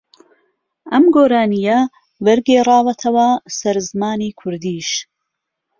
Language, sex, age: Central Kurdish, female, 30-39